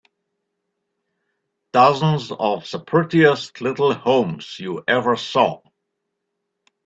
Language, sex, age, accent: English, male, 60-69, England English